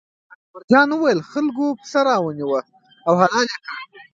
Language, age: Pashto, 19-29